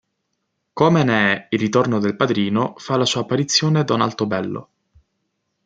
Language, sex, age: Italian, male, 19-29